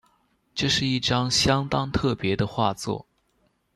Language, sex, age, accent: Chinese, male, under 19, 出生地：湖南省